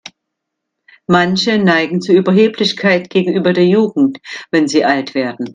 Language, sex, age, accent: German, female, 50-59, Deutschland Deutsch